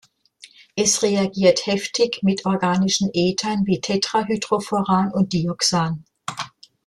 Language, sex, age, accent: German, female, 60-69, Deutschland Deutsch